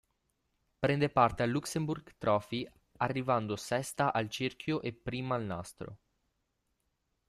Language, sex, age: Italian, male, under 19